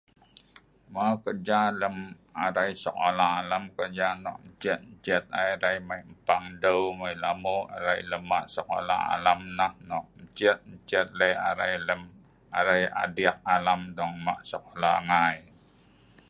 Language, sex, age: Sa'ban, female, 60-69